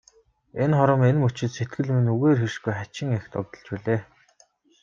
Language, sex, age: Mongolian, male, 19-29